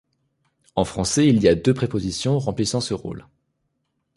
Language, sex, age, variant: French, male, 19-29, Français de métropole